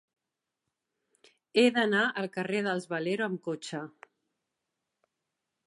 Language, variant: Catalan, Central